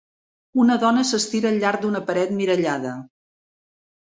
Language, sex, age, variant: Catalan, female, 70-79, Central